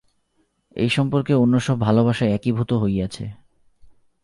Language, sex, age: Bengali, male, 19-29